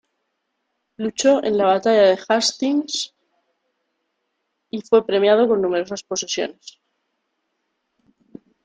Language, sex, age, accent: Spanish, female, 30-39, España: Centro-Sur peninsular (Madrid, Toledo, Castilla-La Mancha)